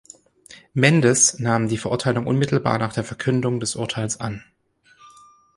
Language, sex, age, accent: German, male, 30-39, Deutschland Deutsch